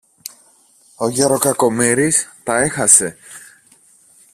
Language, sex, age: Greek, male, 30-39